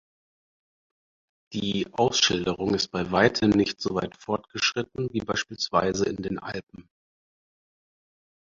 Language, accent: German, Deutschland Deutsch